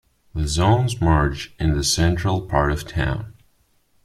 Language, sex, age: English, male, 19-29